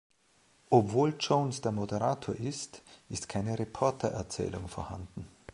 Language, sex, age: German, male, 40-49